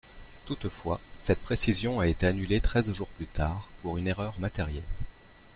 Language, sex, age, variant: French, male, 30-39, Français de métropole